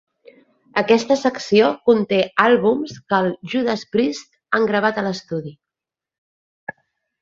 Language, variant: Catalan, Nord-Occidental